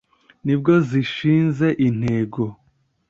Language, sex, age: Kinyarwanda, male, 19-29